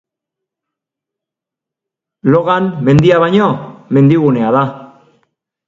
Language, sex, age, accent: Basque, male, 40-49, Erdialdekoa edo Nafarra (Gipuzkoa, Nafarroa)